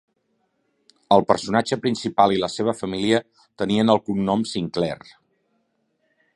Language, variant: Catalan, Central